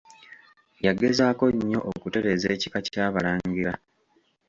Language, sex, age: Ganda, male, 19-29